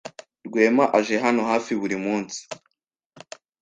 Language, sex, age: Kinyarwanda, male, under 19